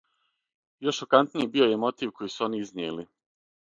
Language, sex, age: Serbian, male, 30-39